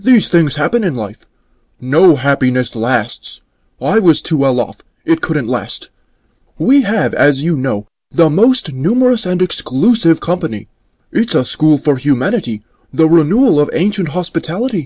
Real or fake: real